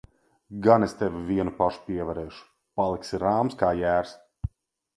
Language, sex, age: Latvian, male, 40-49